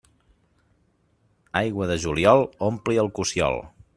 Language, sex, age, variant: Catalan, male, 30-39, Central